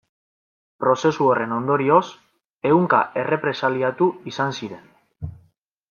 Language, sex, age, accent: Basque, male, 19-29, Mendebalekoa (Araba, Bizkaia, Gipuzkoako mendebaleko herri batzuk)